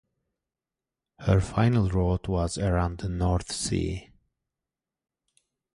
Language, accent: English, United States English